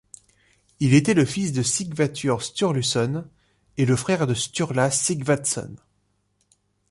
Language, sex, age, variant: French, male, 30-39, Français de métropole